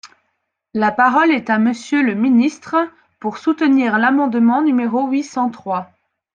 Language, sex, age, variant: French, female, 30-39, Français de métropole